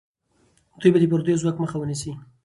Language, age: Pashto, 19-29